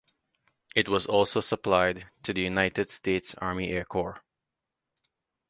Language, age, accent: English, 30-39, West Indies and Bermuda (Bahamas, Bermuda, Jamaica, Trinidad)